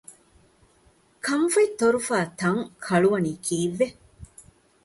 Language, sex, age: Divehi, female, 40-49